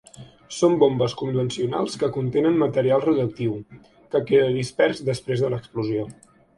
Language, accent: Catalan, central; septentrional